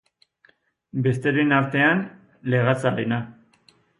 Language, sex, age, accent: Basque, male, 50-59, Erdialdekoa edo Nafarra (Gipuzkoa, Nafarroa)